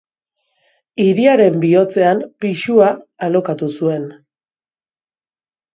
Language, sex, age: Basque, female, 40-49